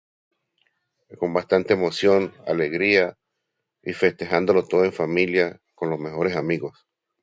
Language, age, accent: Spanish, under 19, Andino-Pacífico: Colombia, Perú, Ecuador, oeste de Bolivia y Venezuela andina